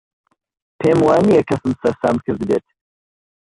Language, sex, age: Central Kurdish, male, 30-39